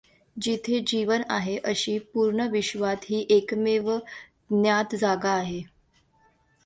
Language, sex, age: Marathi, female, under 19